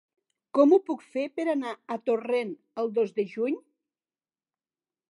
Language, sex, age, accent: Catalan, female, 60-69, occidental